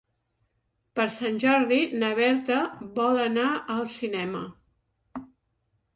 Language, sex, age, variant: Catalan, female, 60-69, Central